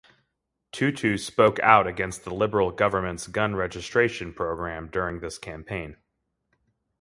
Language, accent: English, United States English